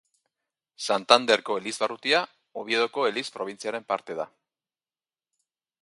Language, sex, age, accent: Basque, male, 40-49, Erdialdekoa edo Nafarra (Gipuzkoa, Nafarroa)